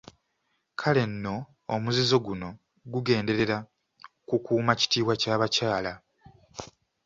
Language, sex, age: Ganda, male, 19-29